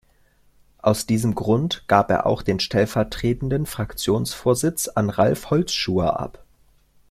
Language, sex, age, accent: German, male, 19-29, Deutschland Deutsch